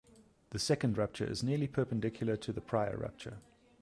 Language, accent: English, Southern African (South Africa, Zimbabwe, Namibia)